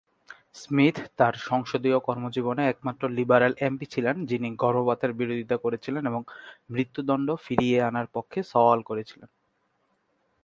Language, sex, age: Bengali, male, 19-29